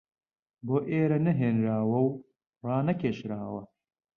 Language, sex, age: Central Kurdish, male, 30-39